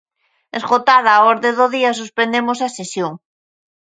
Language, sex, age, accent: Galician, female, 30-39, Central (gheada)